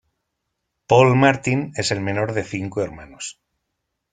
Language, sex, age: Spanish, male, 40-49